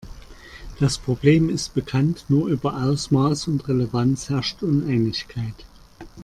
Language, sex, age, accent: German, male, 50-59, Deutschland Deutsch